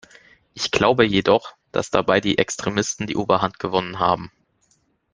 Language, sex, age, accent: German, male, under 19, Deutschland Deutsch